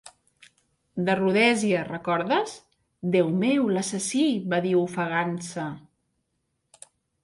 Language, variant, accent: Catalan, Central, central